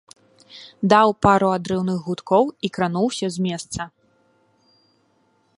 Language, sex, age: Belarusian, female, 19-29